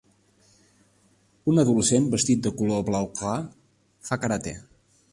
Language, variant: Catalan, Central